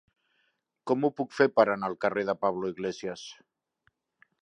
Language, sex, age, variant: Catalan, male, 50-59, Central